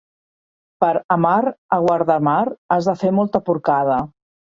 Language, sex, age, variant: Catalan, female, 50-59, Central